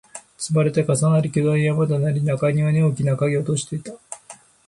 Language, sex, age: Japanese, male, 50-59